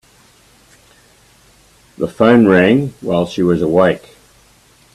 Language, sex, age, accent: English, male, 80-89, Australian English